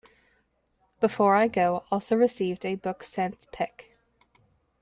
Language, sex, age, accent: English, female, 19-29, England English